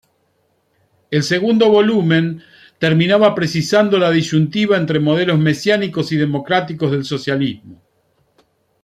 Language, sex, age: Spanish, male, 50-59